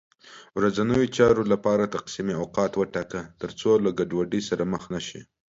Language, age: Pashto, 19-29